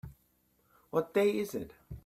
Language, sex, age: English, male, 19-29